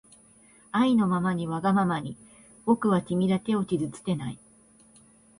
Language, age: Japanese, 40-49